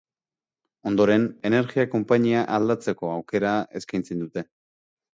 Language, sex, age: Basque, male, 30-39